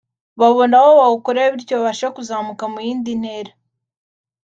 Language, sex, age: Kinyarwanda, female, under 19